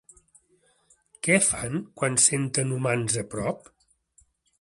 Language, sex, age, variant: Catalan, male, 60-69, Central